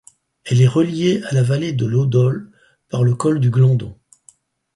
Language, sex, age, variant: French, male, 60-69, Français de métropole